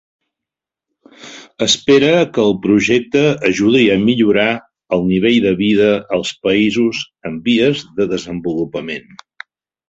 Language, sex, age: Catalan, male, 60-69